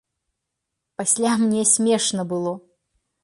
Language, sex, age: Belarusian, female, 40-49